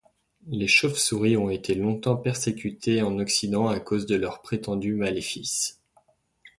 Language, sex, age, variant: French, male, 19-29, Français de métropole